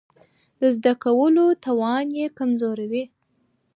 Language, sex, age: Pashto, female, 19-29